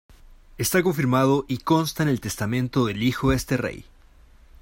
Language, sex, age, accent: Spanish, male, 19-29, Chileno: Chile, Cuyo